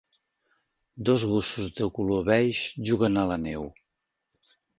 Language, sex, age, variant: Catalan, male, 50-59, Central